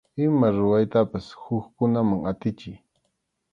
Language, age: Arequipa-La Unión Quechua, 19-29